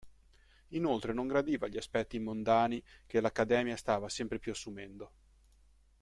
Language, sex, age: Italian, male, 40-49